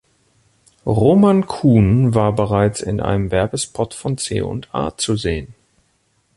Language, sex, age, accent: German, male, 30-39, Deutschland Deutsch